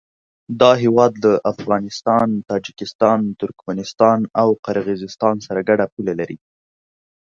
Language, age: Pashto, 19-29